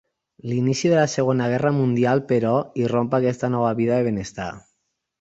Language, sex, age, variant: Catalan, male, 30-39, Nord-Occidental